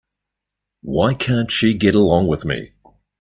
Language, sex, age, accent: English, male, 40-49, New Zealand English